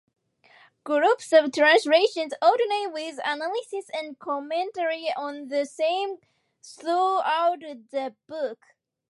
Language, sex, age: English, female, 19-29